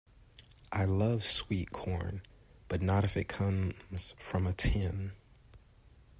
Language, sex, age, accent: English, male, 19-29, United States English